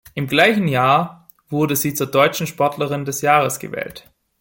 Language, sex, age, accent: German, male, 19-29, Deutschland Deutsch